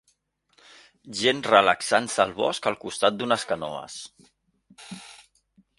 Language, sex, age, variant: Catalan, male, 40-49, Central